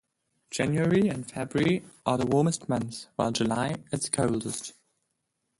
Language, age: English, under 19